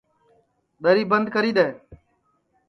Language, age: Sansi, 50-59